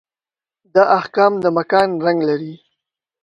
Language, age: Pashto, under 19